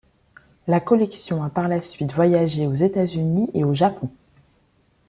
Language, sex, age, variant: French, female, 19-29, Français de métropole